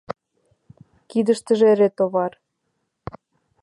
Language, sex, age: Mari, female, under 19